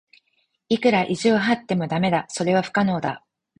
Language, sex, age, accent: Japanese, female, 40-49, 標準語